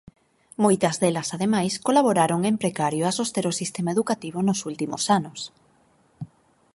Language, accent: Galician, Normativo (estándar)